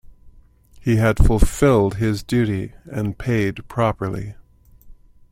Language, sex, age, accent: English, male, 60-69, Canadian English